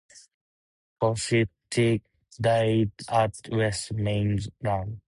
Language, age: English, 19-29